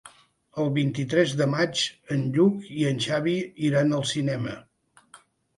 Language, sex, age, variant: Catalan, male, 60-69, Central